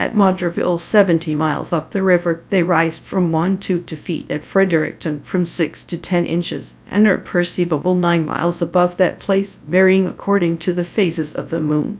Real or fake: fake